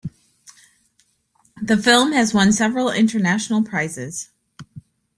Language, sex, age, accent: English, female, 30-39, United States English